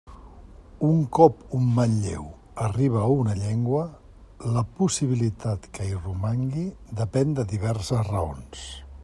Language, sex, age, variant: Catalan, male, 60-69, Central